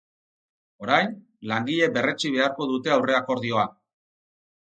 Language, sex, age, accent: Basque, male, 50-59, Mendebalekoa (Araba, Bizkaia, Gipuzkoako mendebaleko herri batzuk)